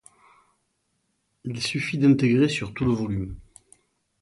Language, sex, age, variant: French, male, 50-59, Français de métropole